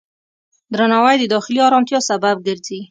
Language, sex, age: Pashto, female, 19-29